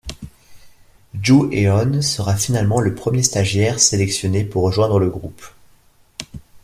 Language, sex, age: French, male, 40-49